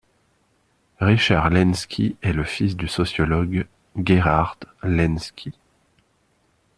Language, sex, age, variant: French, male, 30-39, Français de métropole